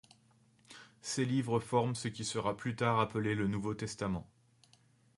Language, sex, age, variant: French, male, 30-39, Français de métropole